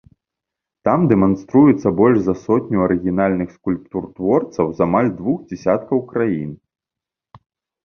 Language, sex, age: Belarusian, male, 30-39